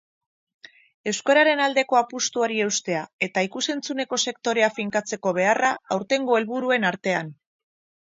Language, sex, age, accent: Basque, female, 50-59, Erdialdekoa edo Nafarra (Gipuzkoa, Nafarroa)